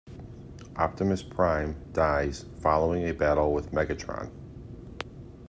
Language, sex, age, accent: English, male, 40-49, United States English